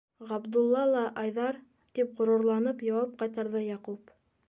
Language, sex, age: Bashkir, female, 30-39